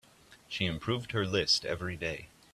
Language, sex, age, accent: English, male, 19-29, Canadian English